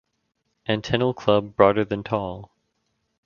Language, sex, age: English, male, under 19